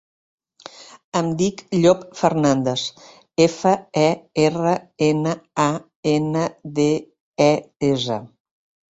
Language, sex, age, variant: Catalan, female, 50-59, Central